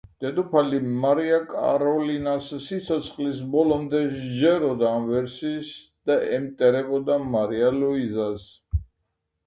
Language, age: Georgian, 60-69